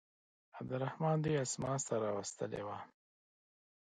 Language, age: Pashto, 30-39